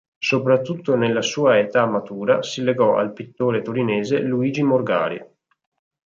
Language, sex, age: Italian, male, 19-29